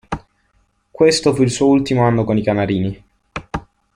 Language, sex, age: Italian, male, under 19